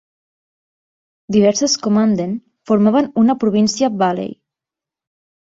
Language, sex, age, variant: Catalan, female, 19-29, Central